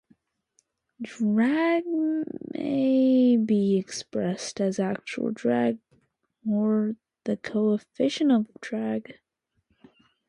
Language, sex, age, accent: English, female, under 19, United States English